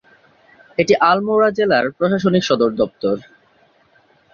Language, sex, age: Bengali, male, 19-29